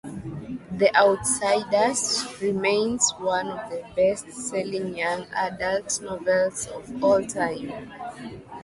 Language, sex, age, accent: English, female, 19-29, United States English